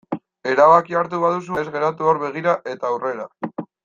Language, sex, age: Basque, male, 19-29